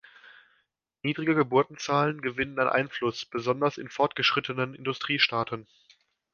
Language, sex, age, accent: German, male, 19-29, Deutschland Deutsch